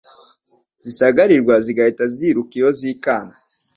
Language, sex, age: Kinyarwanda, male, under 19